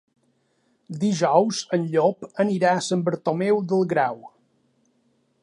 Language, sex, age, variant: Catalan, male, 40-49, Balear